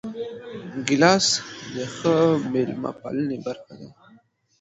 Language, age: Pashto, 19-29